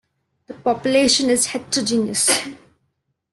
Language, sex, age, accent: English, female, 19-29, India and South Asia (India, Pakistan, Sri Lanka)